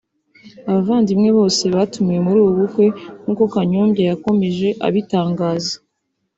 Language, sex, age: Kinyarwanda, female, 19-29